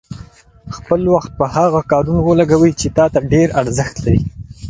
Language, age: Pashto, under 19